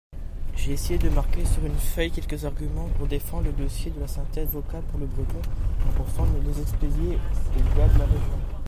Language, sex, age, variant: French, male, under 19, Français de métropole